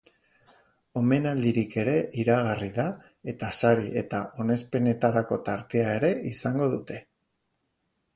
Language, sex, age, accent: Basque, male, 40-49, Batua